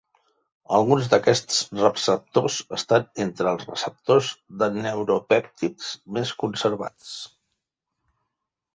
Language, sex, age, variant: Catalan, male, 50-59, Central